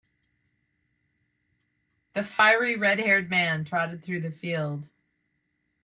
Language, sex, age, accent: English, female, 60-69, United States English